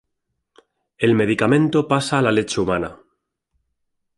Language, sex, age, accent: Spanish, male, 40-49, España: Centro-Sur peninsular (Madrid, Toledo, Castilla-La Mancha)